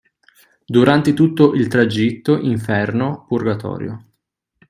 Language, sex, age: Italian, male, 19-29